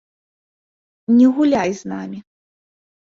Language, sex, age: Belarusian, female, 30-39